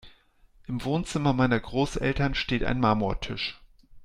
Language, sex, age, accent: German, male, 40-49, Deutschland Deutsch